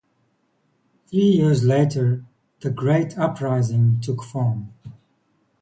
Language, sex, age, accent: English, male, 50-59, Southern African (South Africa, Zimbabwe, Namibia)